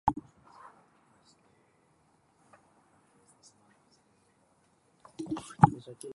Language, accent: Basque, Mendebalekoa (Araba, Bizkaia, Gipuzkoako mendebaleko herri batzuk)